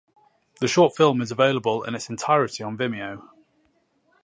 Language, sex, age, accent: English, male, 30-39, England English